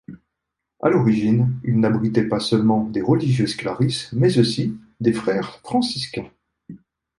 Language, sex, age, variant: French, male, 50-59, Français de métropole